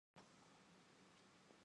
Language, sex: Indonesian, female